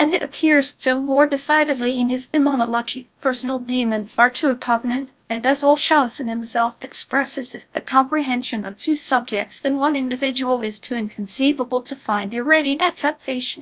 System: TTS, GlowTTS